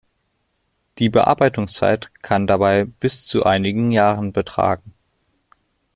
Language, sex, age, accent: German, male, under 19, Deutschland Deutsch